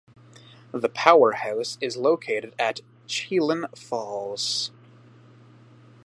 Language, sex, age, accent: English, male, 19-29, Canadian English